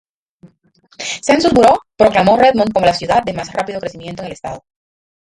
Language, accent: Spanish, Caribe: Cuba, Venezuela, Puerto Rico, República Dominicana, Panamá, Colombia caribeña, México caribeño, Costa del golfo de México